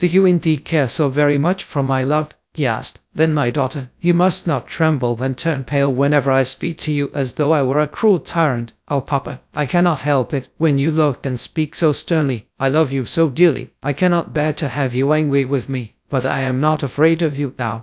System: TTS, GradTTS